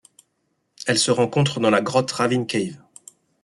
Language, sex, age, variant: French, male, 30-39, Français de métropole